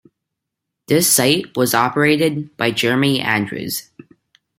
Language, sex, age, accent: English, male, under 19, United States English